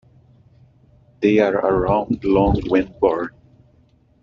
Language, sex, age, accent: English, male, 30-39, United States English